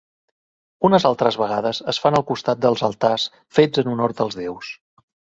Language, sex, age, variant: Catalan, male, 40-49, Central